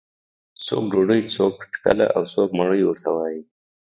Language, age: Pashto, 30-39